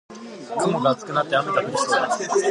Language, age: Japanese, 19-29